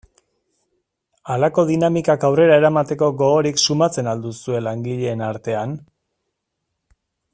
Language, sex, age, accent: Basque, male, 40-49, Erdialdekoa edo Nafarra (Gipuzkoa, Nafarroa)